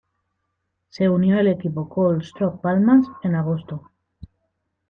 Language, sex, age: Spanish, female, 30-39